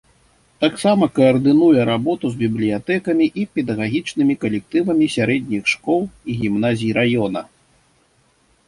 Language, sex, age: Belarusian, male, 50-59